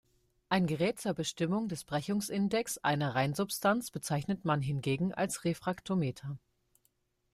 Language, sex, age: German, female, 19-29